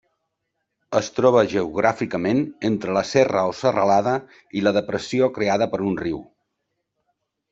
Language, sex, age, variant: Catalan, male, 50-59, Central